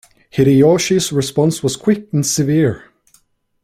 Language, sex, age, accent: English, male, 19-29, United States English